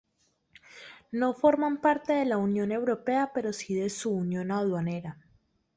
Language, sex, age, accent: Spanish, female, 19-29, Caribe: Cuba, Venezuela, Puerto Rico, República Dominicana, Panamá, Colombia caribeña, México caribeño, Costa del golfo de México